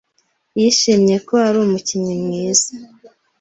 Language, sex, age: Kinyarwanda, female, 19-29